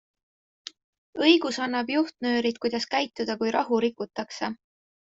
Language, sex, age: Estonian, female, 19-29